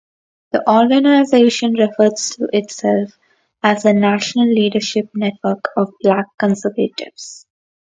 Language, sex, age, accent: English, female, under 19, India and South Asia (India, Pakistan, Sri Lanka)